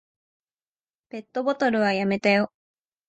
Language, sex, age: Japanese, female, 19-29